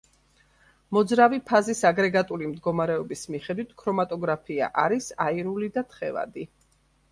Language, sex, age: Georgian, female, 50-59